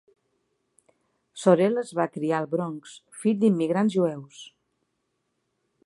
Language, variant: Catalan, Central